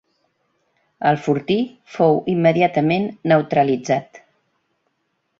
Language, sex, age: Catalan, female, 60-69